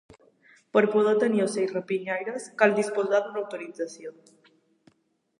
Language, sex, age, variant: Catalan, female, under 19, Balear